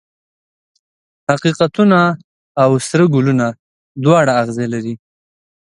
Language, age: Pashto, 30-39